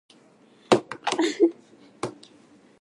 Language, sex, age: Japanese, female, 19-29